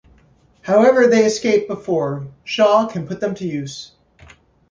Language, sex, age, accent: English, male, 30-39, United States English